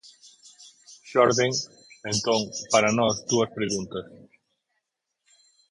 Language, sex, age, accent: Galician, male, 30-39, Central (gheada)